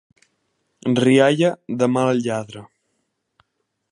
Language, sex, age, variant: Catalan, male, under 19, Central